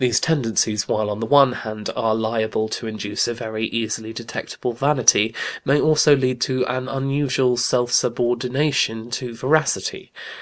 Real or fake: real